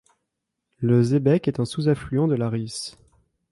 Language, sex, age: French, male, under 19